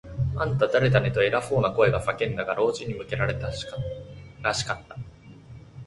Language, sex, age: Japanese, male, under 19